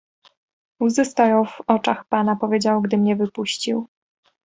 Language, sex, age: Polish, female, 19-29